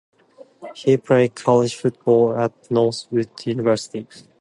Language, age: English, 19-29